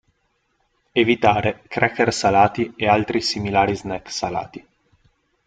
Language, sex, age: Italian, male, 19-29